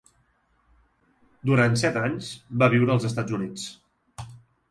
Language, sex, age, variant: Catalan, male, 19-29, Central